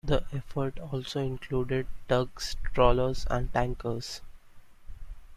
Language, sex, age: English, male, 19-29